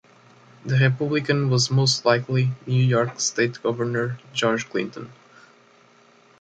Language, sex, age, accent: English, male, 19-29, England English